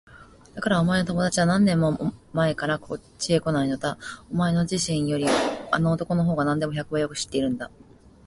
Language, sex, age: Japanese, female, 30-39